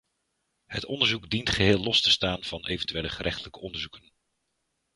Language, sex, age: Dutch, male, 40-49